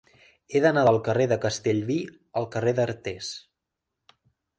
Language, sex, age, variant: Catalan, male, 19-29, Central